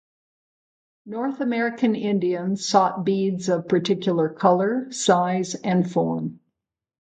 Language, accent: English, United States English